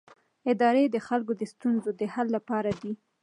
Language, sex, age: Pashto, female, 19-29